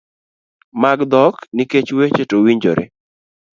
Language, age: Luo (Kenya and Tanzania), 19-29